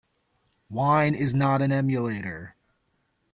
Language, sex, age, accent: English, male, 19-29, United States English